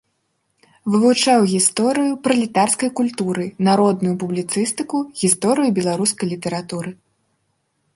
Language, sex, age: Belarusian, female, 19-29